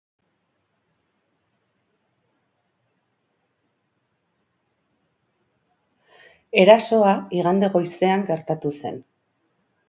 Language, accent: Basque, Erdialdekoa edo Nafarra (Gipuzkoa, Nafarroa)